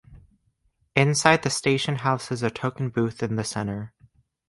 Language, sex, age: English, male, under 19